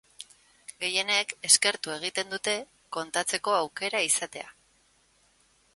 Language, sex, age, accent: Basque, female, 40-49, Erdialdekoa edo Nafarra (Gipuzkoa, Nafarroa)